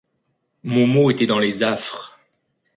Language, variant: French, Français de métropole